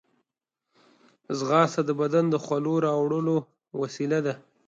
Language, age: Pashto, 30-39